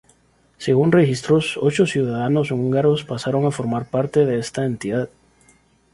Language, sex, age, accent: Spanish, male, 30-39, América central